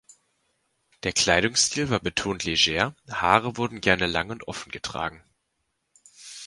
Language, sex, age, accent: German, male, 19-29, Deutschland Deutsch